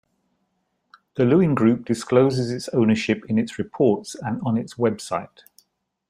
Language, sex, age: English, male, 60-69